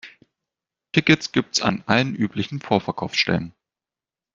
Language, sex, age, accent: German, male, 19-29, Deutschland Deutsch